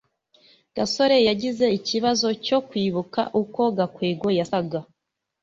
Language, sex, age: Kinyarwanda, female, 19-29